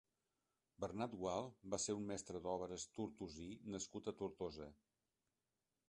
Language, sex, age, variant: Catalan, male, 60-69, Central